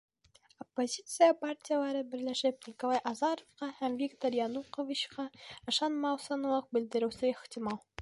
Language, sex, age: Bashkir, female, under 19